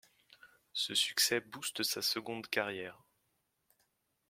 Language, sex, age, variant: French, male, 19-29, Français de métropole